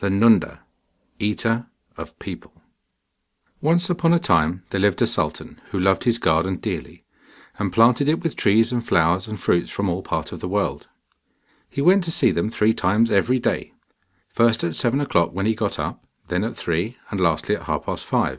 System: none